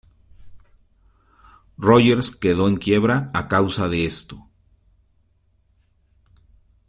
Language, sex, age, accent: Spanish, male, 30-39, México